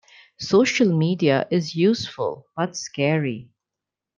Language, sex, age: English, female, under 19